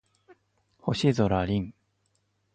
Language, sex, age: Japanese, male, 30-39